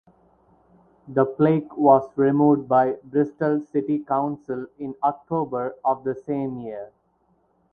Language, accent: English, India and South Asia (India, Pakistan, Sri Lanka)